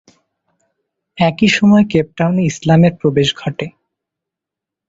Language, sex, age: Bengali, male, 19-29